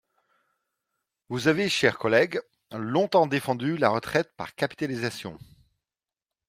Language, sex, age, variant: French, male, 40-49, Français d'Europe